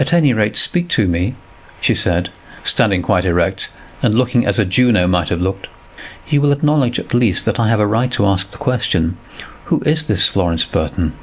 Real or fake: real